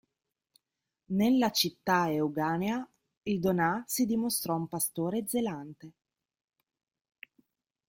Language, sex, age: Italian, female, 30-39